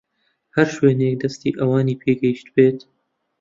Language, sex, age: Central Kurdish, male, 19-29